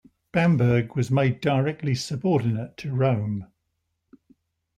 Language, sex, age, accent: English, male, 60-69, England English